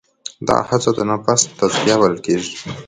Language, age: Pashto, 19-29